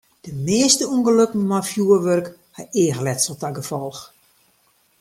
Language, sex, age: Western Frisian, female, 50-59